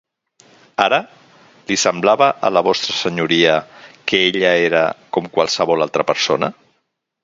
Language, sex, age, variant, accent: Catalan, male, 50-59, Central, Barceloní